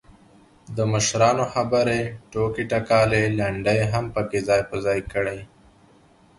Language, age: Pashto, 19-29